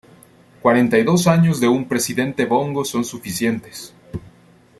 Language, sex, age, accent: Spanish, male, 19-29, América central